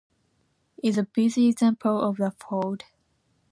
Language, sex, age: English, female, 19-29